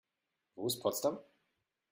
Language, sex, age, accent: German, male, 30-39, Deutschland Deutsch